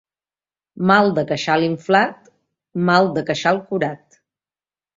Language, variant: Catalan, Nord-Occidental